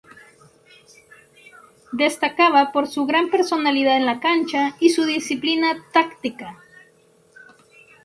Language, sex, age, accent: Spanish, female, 19-29, América central